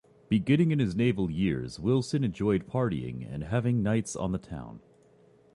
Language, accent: English, Canadian English